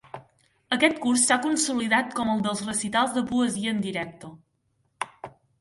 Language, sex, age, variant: Catalan, female, under 19, Central